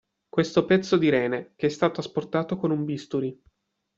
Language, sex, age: Italian, male, 30-39